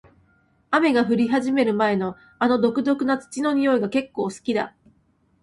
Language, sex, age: Japanese, female, 19-29